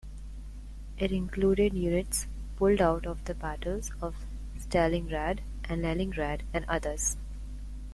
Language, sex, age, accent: English, female, 19-29, United States English